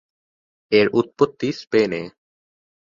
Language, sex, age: Bengali, male, 19-29